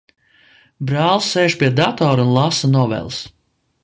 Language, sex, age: Latvian, male, 30-39